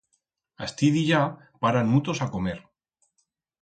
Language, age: Aragonese, 30-39